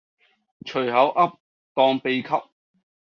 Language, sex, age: Cantonese, male, 40-49